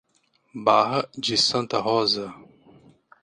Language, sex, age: Portuguese, male, 30-39